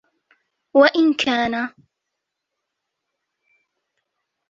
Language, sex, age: Arabic, female, 19-29